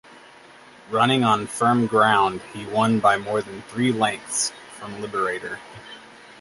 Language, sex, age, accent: English, male, 30-39, United States English